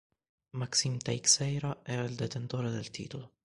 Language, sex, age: Italian, male, 19-29